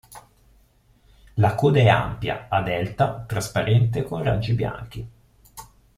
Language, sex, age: Italian, male, 19-29